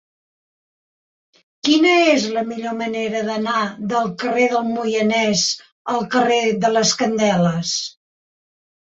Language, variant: Catalan, Central